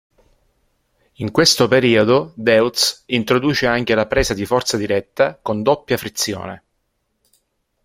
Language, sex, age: Italian, male, 50-59